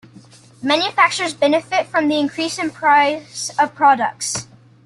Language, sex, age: English, male, under 19